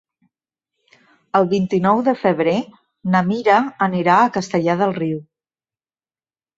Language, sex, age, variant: Catalan, female, 50-59, Central